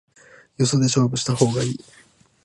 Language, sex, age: Japanese, male, 19-29